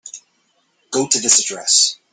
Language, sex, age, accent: English, male, 40-49, United States English